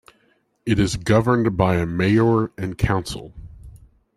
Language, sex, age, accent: English, male, 30-39, United States English